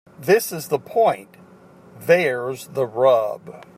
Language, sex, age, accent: English, male, 60-69, United States English